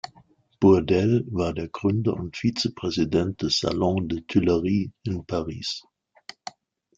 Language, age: German, 50-59